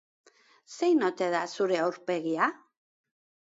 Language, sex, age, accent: Basque, female, 50-59, Erdialdekoa edo Nafarra (Gipuzkoa, Nafarroa)